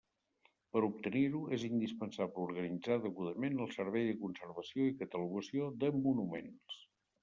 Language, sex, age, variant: Catalan, male, 60-69, Septentrional